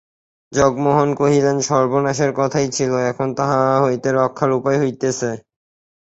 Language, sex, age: Bengali, male, 19-29